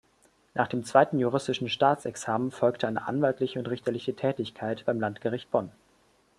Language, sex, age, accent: German, male, 19-29, Deutschland Deutsch